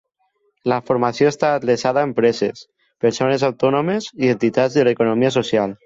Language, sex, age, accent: Catalan, male, under 19, valencià